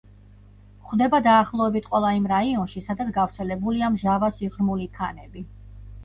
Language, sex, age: Georgian, female, 40-49